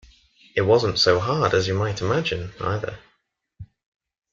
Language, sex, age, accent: English, male, under 19, England English